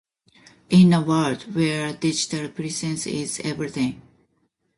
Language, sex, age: English, female, 50-59